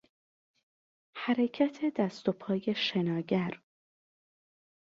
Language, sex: Persian, female